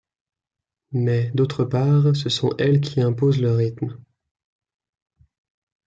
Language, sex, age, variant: French, male, 19-29, Français de métropole